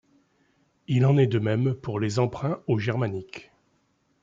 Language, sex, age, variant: French, male, 50-59, Français de métropole